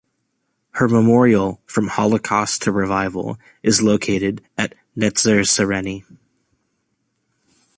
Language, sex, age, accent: English, male, 19-29, United States English